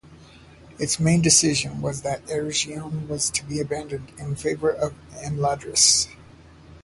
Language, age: English, 40-49